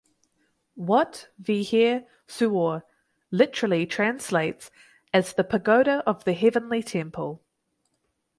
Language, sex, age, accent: English, female, 19-29, New Zealand English